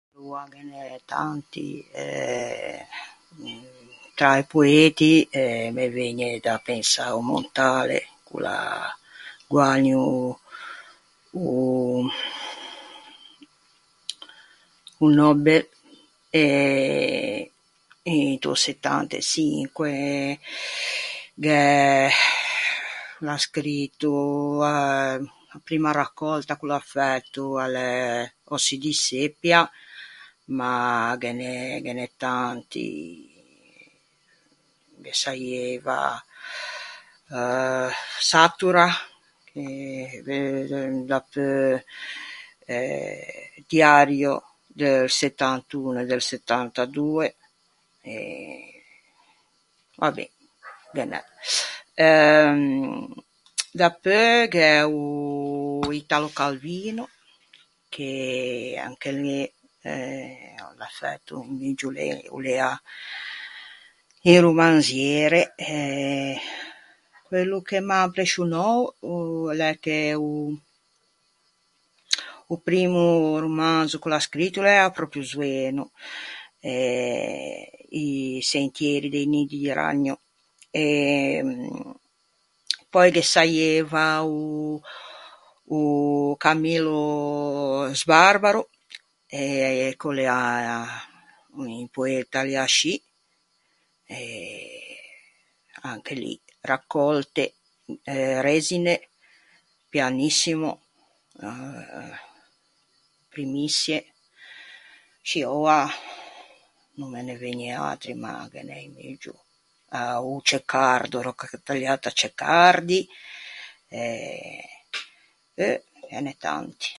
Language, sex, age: Ligurian, female, 60-69